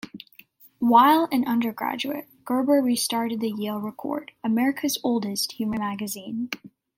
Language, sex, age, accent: English, female, under 19, United States English